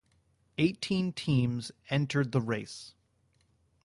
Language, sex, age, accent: English, male, 30-39, United States English